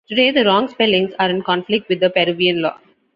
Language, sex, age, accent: English, female, 19-29, India and South Asia (India, Pakistan, Sri Lanka)